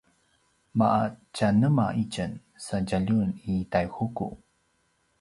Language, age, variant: Paiwan, 30-39, pinayuanan a kinaikacedasan (東排灣語)